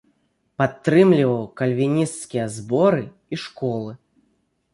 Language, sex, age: Belarusian, male, 19-29